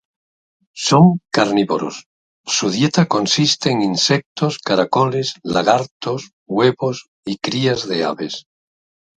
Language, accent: Spanish, España: Centro-Sur peninsular (Madrid, Toledo, Castilla-La Mancha)